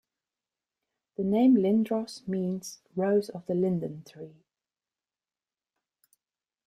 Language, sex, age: English, female, 40-49